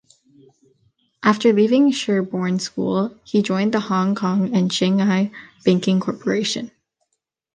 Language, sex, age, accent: English, female, under 19, United States English